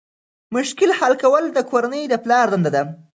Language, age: Pashto, under 19